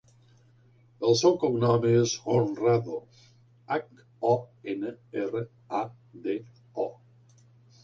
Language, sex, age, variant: Catalan, male, 50-59, Nord-Occidental